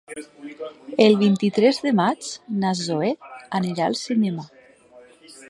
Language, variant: Catalan, Valencià meridional